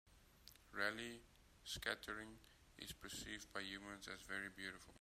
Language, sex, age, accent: English, male, 19-29, Southern African (South Africa, Zimbabwe, Namibia)